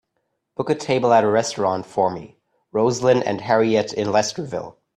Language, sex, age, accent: English, male, 19-29, United States English